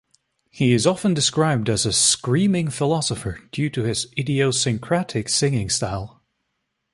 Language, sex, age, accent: English, male, 19-29, United States English